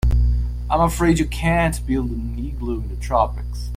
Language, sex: English, male